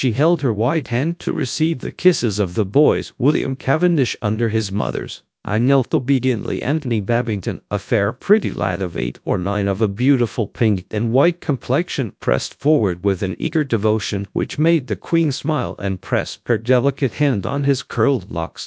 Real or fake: fake